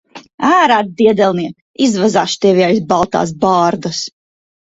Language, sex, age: Latvian, female, 30-39